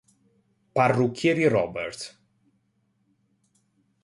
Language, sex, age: Italian, male, under 19